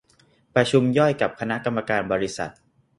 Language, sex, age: Thai, male, 19-29